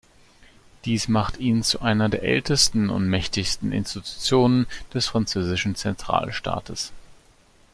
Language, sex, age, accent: German, male, 30-39, Deutschland Deutsch